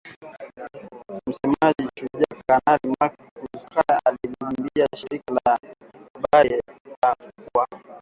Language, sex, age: Swahili, male, 19-29